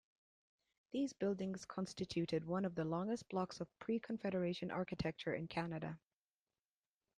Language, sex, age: English, female, 40-49